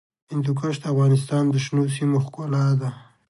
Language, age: Pashto, 30-39